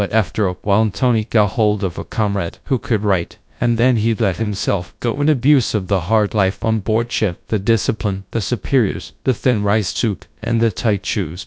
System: TTS, GradTTS